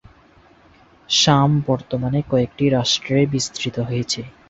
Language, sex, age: Bengali, male, 19-29